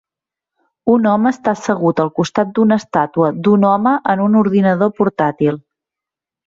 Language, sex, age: Catalan, female, 40-49